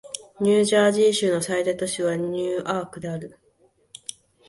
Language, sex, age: Japanese, female, 19-29